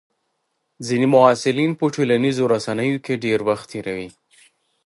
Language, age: Pashto, 19-29